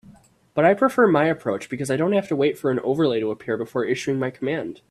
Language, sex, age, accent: English, female, under 19, United States English